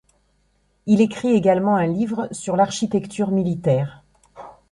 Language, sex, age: French, female, 50-59